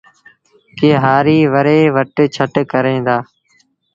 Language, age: Sindhi Bhil, 19-29